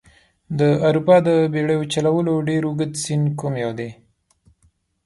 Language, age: Pashto, 19-29